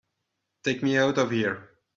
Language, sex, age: English, male, 19-29